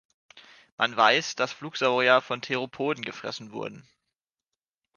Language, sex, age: German, male, 19-29